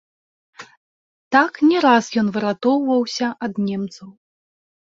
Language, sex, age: Belarusian, female, 30-39